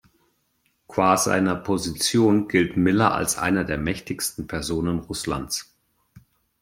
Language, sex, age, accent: German, male, 30-39, Deutschland Deutsch